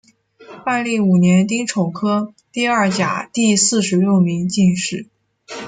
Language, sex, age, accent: Chinese, female, 19-29, 出生地：北京市